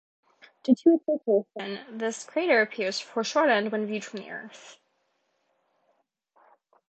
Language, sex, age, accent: English, female, 19-29, United States English